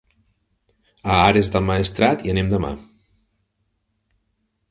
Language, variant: Catalan, Central